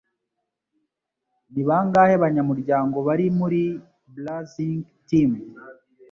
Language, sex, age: Kinyarwanda, male, 30-39